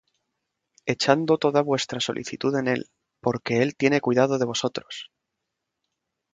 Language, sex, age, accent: Spanish, male, 19-29, España: Centro-Sur peninsular (Madrid, Toledo, Castilla-La Mancha)